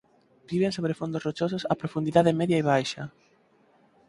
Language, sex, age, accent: Galician, male, 19-29, Normativo (estándar)